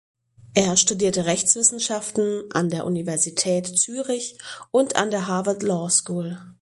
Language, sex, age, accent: German, female, 30-39, Deutschland Deutsch